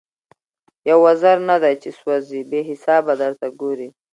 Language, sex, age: Pashto, female, 19-29